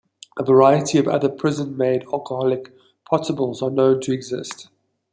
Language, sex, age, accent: English, female, 40-49, Southern African (South Africa, Zimbabwe, Namibia)